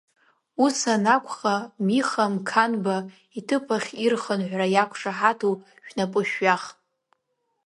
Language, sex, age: Abkhazian, female, under 19